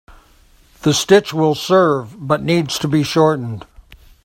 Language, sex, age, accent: English, male, 60-69, United States English